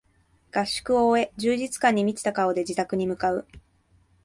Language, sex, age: Japanese, female, 19-29